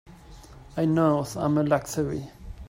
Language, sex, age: English, male, 19-29